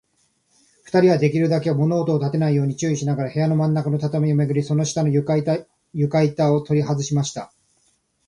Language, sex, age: Japanese, male, 30-39